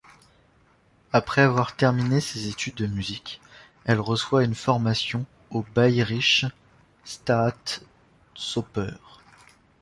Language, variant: French, Français de métropole